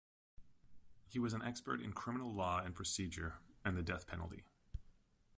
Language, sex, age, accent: English, male, 30-39, Canadian English